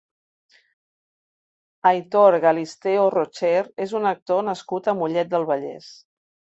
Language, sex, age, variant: Catalan, female, 50-59, Central